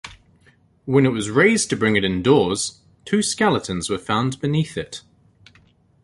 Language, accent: English, New Zealand English